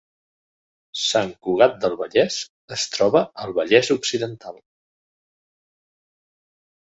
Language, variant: Catalan, Central